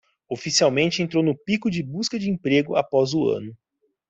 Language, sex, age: Portuguese, male, 30-39